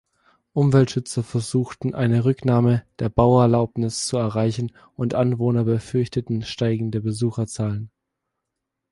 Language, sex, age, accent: German, male, 19-29, Deutschland Deutsch